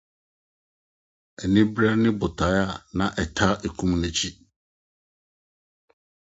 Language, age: Akan, 60-69